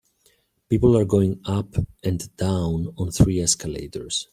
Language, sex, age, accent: English, male, 40-49, United States English